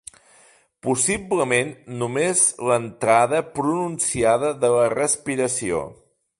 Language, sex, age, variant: Catalan, male, 50-59, Central